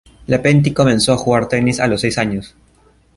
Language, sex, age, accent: Spanish, male, under 19, Andino-Pacífico: Colombia, Perú, Ecuador, oeste de Bolivia y Venezuela andina